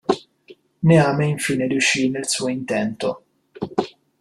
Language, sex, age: Italian, male, under 19